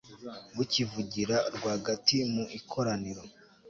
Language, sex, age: Kinyarwanda, male, 19-29